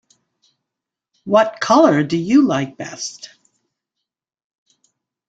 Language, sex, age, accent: English, female, 60-69, United States English